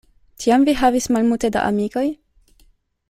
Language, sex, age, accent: Esperanto, female, 19-29, Internacia